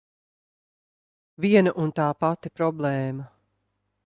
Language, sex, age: Latvian, female, 50-59